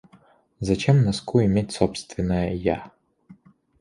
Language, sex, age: Russian, male, 19-29